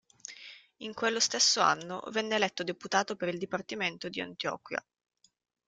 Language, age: Italian, 19-29